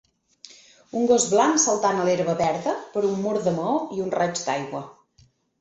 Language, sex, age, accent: Catalan, female, 30-39, Garrotxi